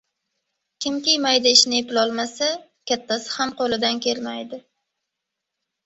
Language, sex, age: Uzbek, female, 19-29